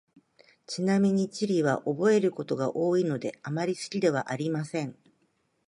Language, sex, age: Japanese, female, 50-59